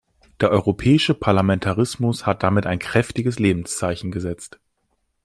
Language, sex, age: German, male, 19-29